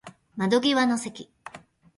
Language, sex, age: Japanese, female, 50-59